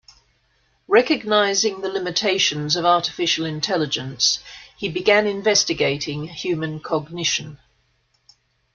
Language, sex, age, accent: English, female, 50-59, Australian English